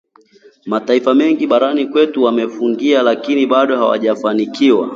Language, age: Swahili, 30-39